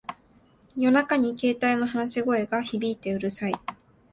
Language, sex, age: Japanese, female, 19-29